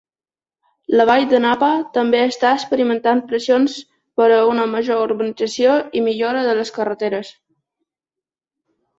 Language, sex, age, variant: Catalan, male, 40-49, Balear